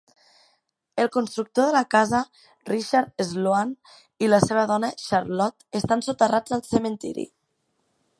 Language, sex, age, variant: Catalan, female, 19-29, Central